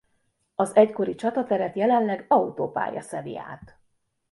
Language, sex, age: Hungarian, female, 50-59